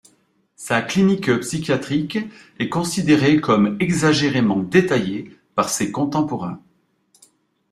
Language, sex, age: French, male, 40-49